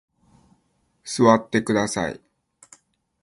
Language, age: Japanese, 19-29